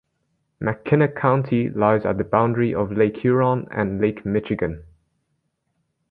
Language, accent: English, United States English